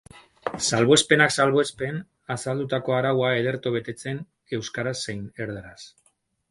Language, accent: Basque, Mendebalekoa (Araba, Bizkaia, Gipuzkoako mendebaleko herri batzuk)